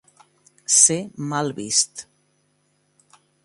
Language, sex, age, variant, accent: Catalan, female, 50-59, Central, central